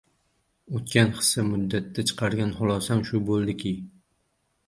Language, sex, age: Uzbek, male, under 19